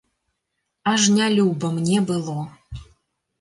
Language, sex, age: Belarusian, female, 30-39